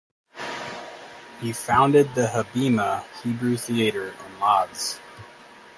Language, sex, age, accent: English, male, 30-39, United States English